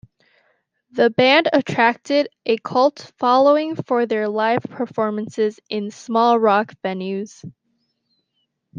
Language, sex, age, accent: English, female, under 19, United States English